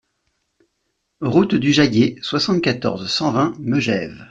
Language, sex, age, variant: French, male, 40-49, Français de métropole